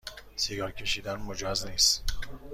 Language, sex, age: Persian, male, 30-39